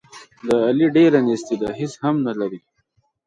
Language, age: Pashto, 30-39